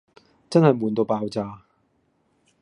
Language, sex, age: Cantonese, male, 40-49